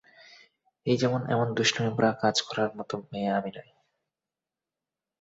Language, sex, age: Bengali, male, 19-29